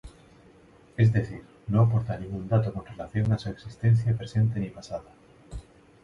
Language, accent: Spanish, España: Sur peninsular (Andalucia, Extremadura, Murcia)